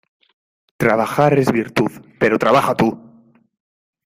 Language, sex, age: Spanish, male, 19-29